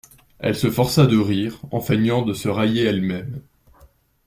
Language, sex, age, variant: French, male, 19-29, Français de métropole